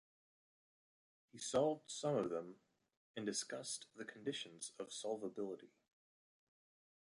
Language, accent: English, United States English